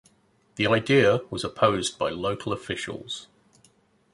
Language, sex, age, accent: English, male, 50-59, England English